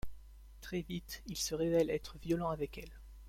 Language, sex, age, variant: French, male, 19-29, Français de métropole